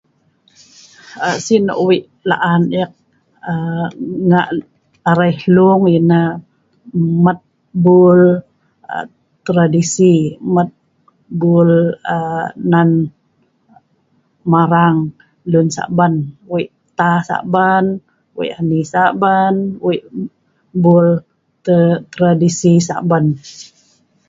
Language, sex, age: Sa'ban, female, 50-59